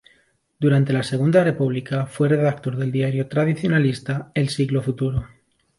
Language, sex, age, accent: Spanish, male, 19-29, España: Centro-Sur peninsular (Madrid, Toledo, Castilla-La Mancha)